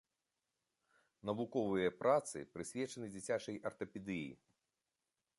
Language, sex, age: Belarusian, male, 50-59